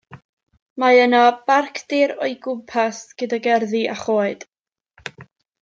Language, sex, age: Welsh, female, 19-29